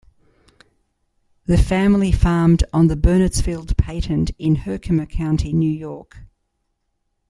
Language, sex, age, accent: English, female, 60-69, Australian English